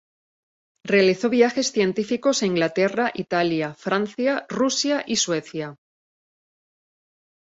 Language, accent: Spanish, España: Islas Canarias